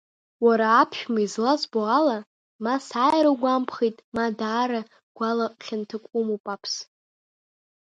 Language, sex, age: Abkhazian, female, under 19